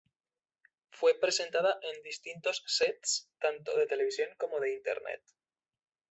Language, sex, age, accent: Spanish, male, 19-29, España: Norte peninsular (Asturias, Castilla y León, Cantabria, País Vasco, Navarra, Aragón, La Rioja, Guadalajara, Cuenca)